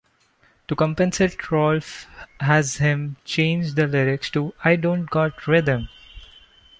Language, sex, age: English, male, 19-29